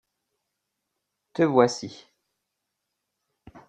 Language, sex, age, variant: French, male, 40-49, Français de métropole